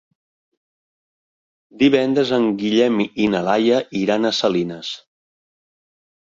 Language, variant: Catalan, Central